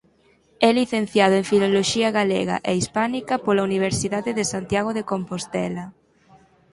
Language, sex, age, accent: Galician, female, 19-29, Normativo (estándar)